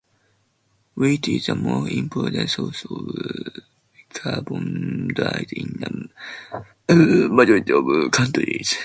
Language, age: English, under 19